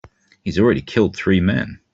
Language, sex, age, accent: English, male, 30-39, England English